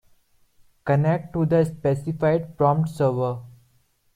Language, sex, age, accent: English, male, 19-29, India and South Asia (India, Pakistan, Sri Lanka)